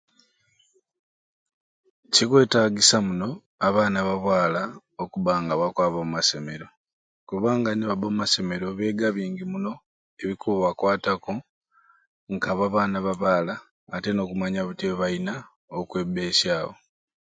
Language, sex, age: Ruuli, male, 30-39